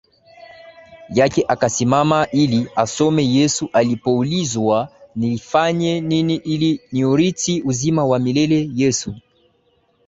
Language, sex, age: Swahili, male, 19-29